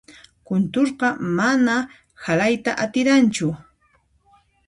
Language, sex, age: Puno Quechua, female, 30-39